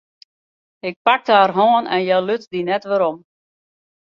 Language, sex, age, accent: Western Frisian, female, 40-49, Wâldfrysk